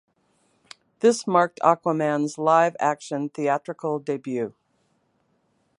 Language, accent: English, United States English